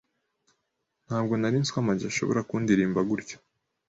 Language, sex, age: Kinyarwanda, male, 19-29